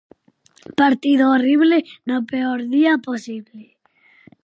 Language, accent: Galician, Normativo (estándar)